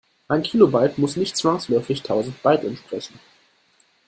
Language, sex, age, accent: German, male, under 19, Deutschland Deutsch